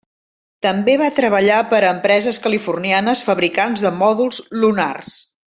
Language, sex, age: Catalan, female, 50-59